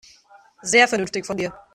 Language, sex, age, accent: German, female, 19-29, Deutschland Deutsch